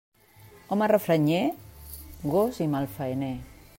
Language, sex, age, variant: Catalan, female, 40-49, Central